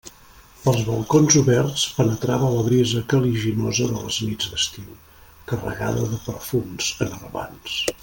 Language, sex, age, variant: Catalan, male, 50-59, Central